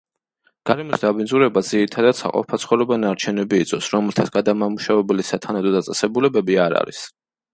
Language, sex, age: Georgian, male, 19-29